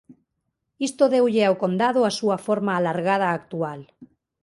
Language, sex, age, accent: Galician, female, 30-39, Normativo (estándar)